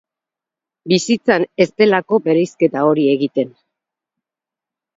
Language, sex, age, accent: Basque, female, 50-59, Mendebalekoa (Araba, Bizkaia, Gipuzkoako mendebaleko herri batzuk)